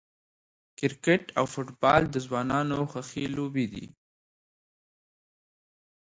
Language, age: Pashto, 19-29